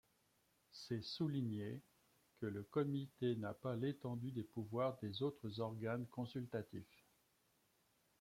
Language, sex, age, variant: French, male, 60-69, Français de métropole